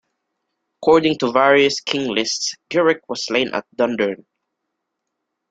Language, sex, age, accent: English, male, 19-29, Filipino